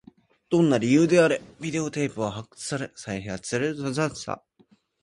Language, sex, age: Japanese, male, under 19